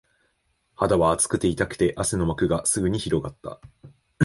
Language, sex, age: Japanese, male, 19-29